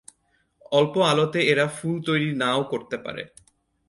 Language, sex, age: Bengali, male, 19-29